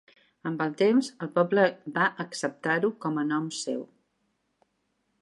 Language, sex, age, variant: Catalan, female, 60-69, Central